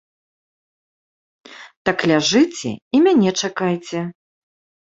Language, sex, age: Belarusian, female, 40-49